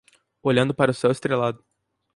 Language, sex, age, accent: Portuguese, male, 19-29, Mineiro